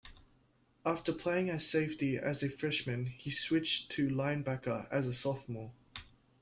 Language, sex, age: English, male, 19-29